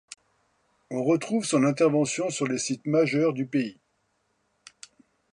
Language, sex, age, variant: French, male, 60-69, Français de métropole